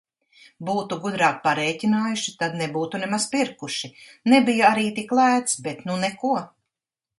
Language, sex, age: Latvian, female, 60-69